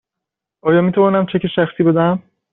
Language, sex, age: Persian, male, under 19